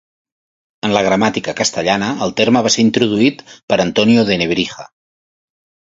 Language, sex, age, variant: Catalan, male, 50-59, Central